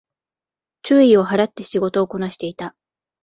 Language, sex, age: Japanese, female, 19-29